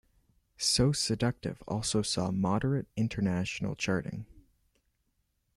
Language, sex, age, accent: English, male, under 19, Canadian English